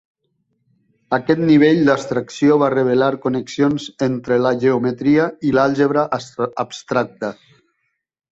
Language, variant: Catalan, Central